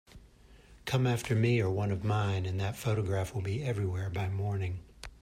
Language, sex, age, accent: English, male, 50-59, United States English